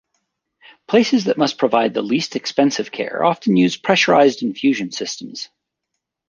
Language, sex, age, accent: English, male, 40-49, United States English